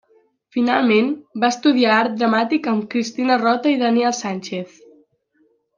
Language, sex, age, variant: Catalan, female, under 19, Central